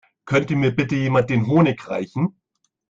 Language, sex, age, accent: German, male, 30-39, Deutschland Deutsch